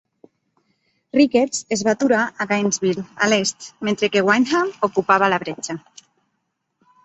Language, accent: Catalan, Ebrenc